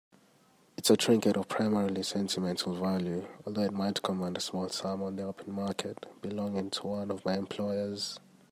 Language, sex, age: English, male, 19-29